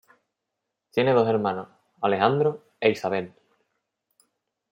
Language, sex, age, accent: Spanish, male, 19-29, España: Sur peninsular (Andalucia, Extremadura, Murcia)